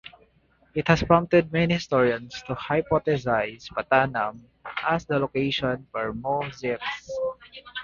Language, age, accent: English, 19-29, United States English